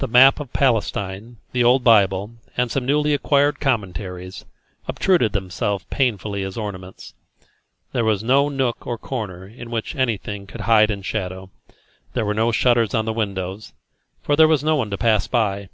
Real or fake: real